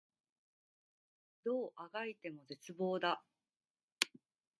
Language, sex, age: Japanese, female, 30-39